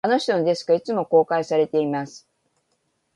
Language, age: Japanese, 50-59